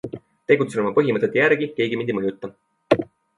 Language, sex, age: Estonian, male, 19-29